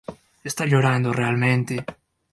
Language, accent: Spanish, Andino-Pacífico: Colombia, Perú, Ecuador, oeste de Bolivia y Venezuela andina